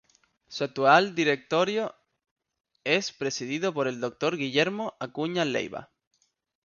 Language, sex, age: Spanish, male, 19-29